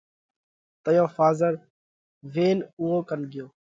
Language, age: Parkari Koli, 19-29